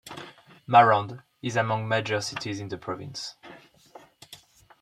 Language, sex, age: English, male, 19-29